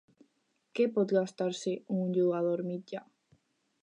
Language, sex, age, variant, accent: Catalan, female, under 19, Alacantí, valencià